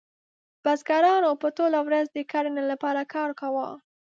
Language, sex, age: Pashto, female, 19-29